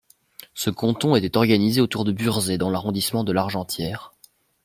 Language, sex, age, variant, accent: French, male, under 19, Français d'Europe, Français de Belgique